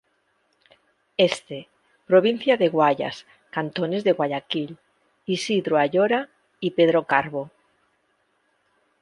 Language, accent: Spanish, España: Centro-Sur peninsular (Madrid, Toledo, Castilla-La Mancha)